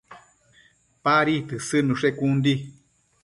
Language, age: Matsés, 40-49